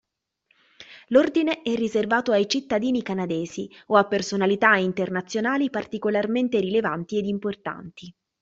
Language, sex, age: Italian, female, 30-39